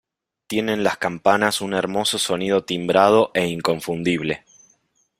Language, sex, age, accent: Spanish, male, 30-39, Rioplatense: Argentina, Uruguay, este de Bolivia, Paraguay